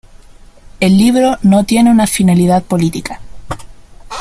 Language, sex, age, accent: Spanish, female, under 19, Chileno: Chile, Cuyo